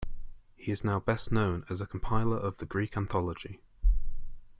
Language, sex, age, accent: English, male, 19-29, England English